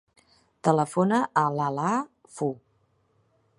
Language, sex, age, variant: Catalan, female, 40-49, Central